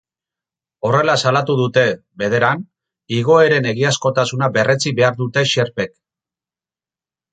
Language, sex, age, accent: Basque, male, 50-59, Mendebalekoa (Araba, Bizkaia, Gipuzkoako mendebaleko herri batzuk)